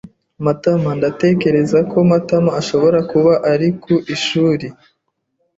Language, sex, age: Kinyarwanda, female, 30-39